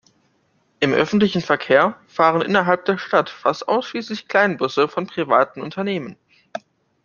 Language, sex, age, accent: German, male, under 19, Deutschland Deutsch